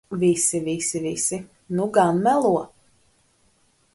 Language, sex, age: Latvian, female, 19-29